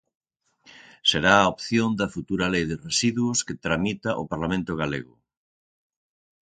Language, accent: Galician, Atlántico (seseo e gheada)